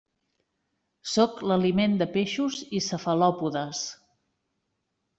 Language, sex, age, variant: Catalan, female, 40-49, Central